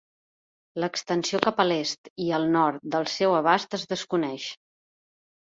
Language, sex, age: Catalan, female, 40-49